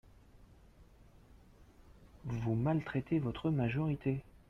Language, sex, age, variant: French, male, 40-49, Français de métropole